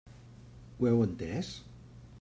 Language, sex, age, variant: Catalan, male, 50-59, Central